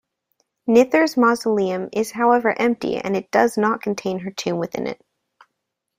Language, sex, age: English, female, under 19